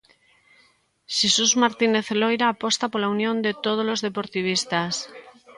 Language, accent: Galician, Normativo (estándar)